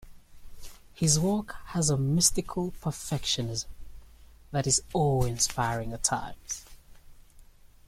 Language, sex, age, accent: English, male, 19-29, England English